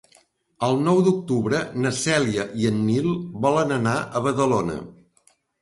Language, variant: Catalan, Central